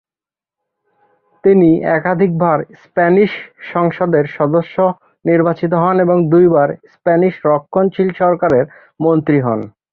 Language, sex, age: Bengali, male, 30-39